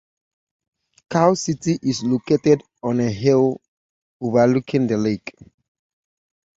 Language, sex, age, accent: English, male, 30-39, United States English